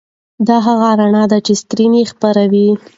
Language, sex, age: Pashto, female, 19-29